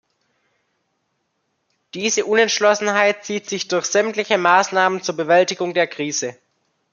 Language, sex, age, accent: German, male, under 19, Deutschland Deutsch